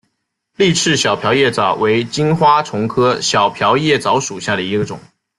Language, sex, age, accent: Chinese, male, 19-29, 出生地：浙江省